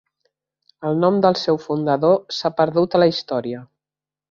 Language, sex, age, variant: Catalan, female, 50-59, Central